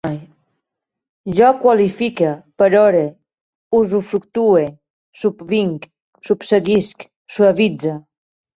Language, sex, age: Catalan, female, 50-59